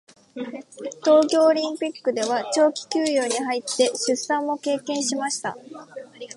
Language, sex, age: Japanese, female, under 19